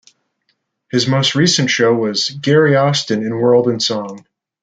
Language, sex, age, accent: English, male, 19-29, United States English